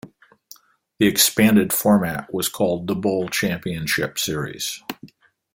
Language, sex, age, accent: English, male, 60-69, United States English